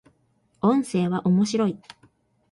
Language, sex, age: Japanese, female, 19-29